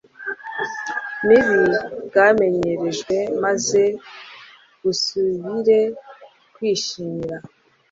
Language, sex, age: Kinyarwanda, female, 30-39